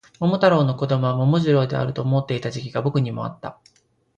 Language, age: Japanese, 40-49